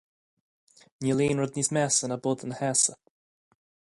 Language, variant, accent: Irish, Gaeilge Chonnacht, Cainteoir líofa, ní ó dhúchas